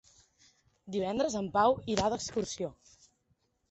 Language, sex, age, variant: Catalan, female, 19-29, Central